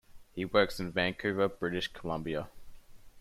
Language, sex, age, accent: English, male, 19-29, Australian English